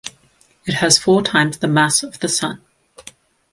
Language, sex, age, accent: English, female, 19-29, Australian English